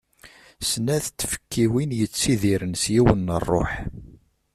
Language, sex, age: Kabyle, male, 30-39